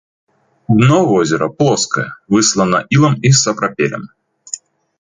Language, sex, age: Belarusian, male, 19-29